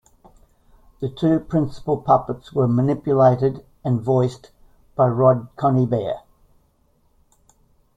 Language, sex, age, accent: English, male, 70-79, Australian English